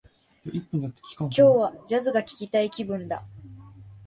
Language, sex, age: Japanese, male, 19-29